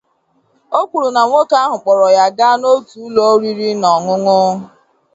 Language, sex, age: Igbo, female, 19-29